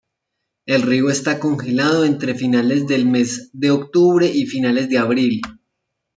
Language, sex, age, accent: Spanish, male, 30-39, Caribe: Cuba, Venezuela, Puerto Rico, República Dominicana, Panamá, Colombia caribeña, México caribeño, Costa del golfo de México